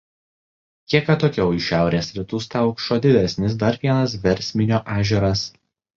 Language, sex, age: Lithuanian, male, 19-29